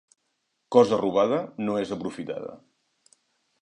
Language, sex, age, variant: Catalan, male, 40-49, Nord-Occidental